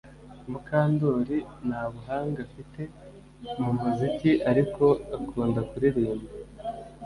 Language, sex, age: Kinyarwanda, male, 19-29